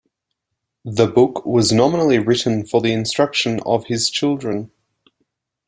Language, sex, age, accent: English, male, 19-29, Australian English